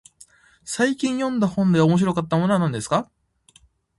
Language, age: Japanese, 19-29